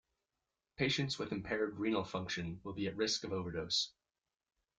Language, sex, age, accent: English, male, 19-29, United States English